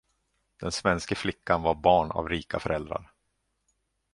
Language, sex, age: Swedish, male, 30-39